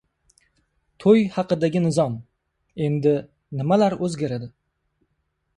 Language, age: Uzbek, 19-29